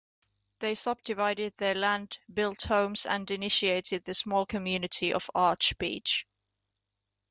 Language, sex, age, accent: English, female, 19-29, England English